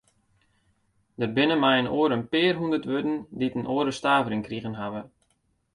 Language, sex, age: Western Frisian, male, 19-29